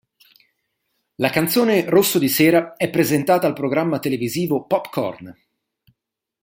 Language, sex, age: Italian, male, 30-39